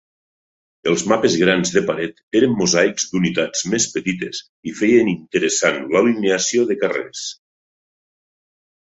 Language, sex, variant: Catalan, male, Nord-Occidental